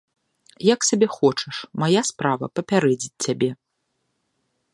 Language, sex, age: Belarusian, female, 30-39